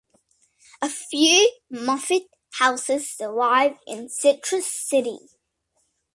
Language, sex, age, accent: English, male, under 19, Australian English